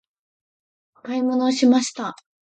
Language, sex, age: Japanese, female, 19-29